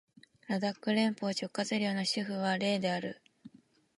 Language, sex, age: Japanese, female, 19-29